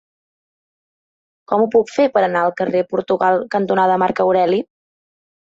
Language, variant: Catalan, Central